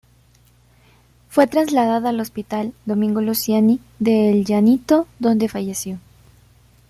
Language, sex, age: Spanish, female, 19-29